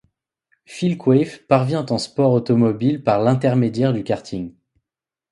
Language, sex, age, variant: French, male, 19-29, Français de métropole